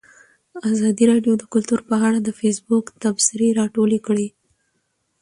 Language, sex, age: Pashto, female, 19-29